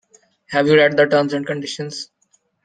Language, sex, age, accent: English, male, 19-29, India and South Asia (India, Pakistan, Sri Lanka)